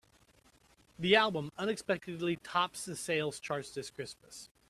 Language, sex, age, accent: English, male, 40-49, United States English